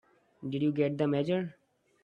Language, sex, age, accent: English, male, 19-29, India and South Asia (India, Pakistan, Sri Lanka)